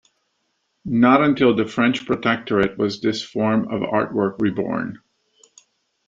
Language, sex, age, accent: English, male, 40-49, United States English